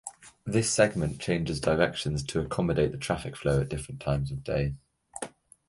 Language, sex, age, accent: English, male, 19-29, England English